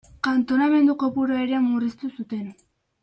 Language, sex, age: Basque, female, under 19